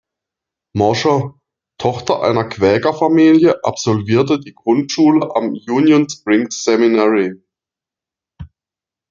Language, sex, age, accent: German, male, 30-39, Deutschland Deutsch